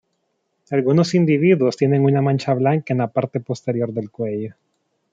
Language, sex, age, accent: Spanish, male, 30-39, América central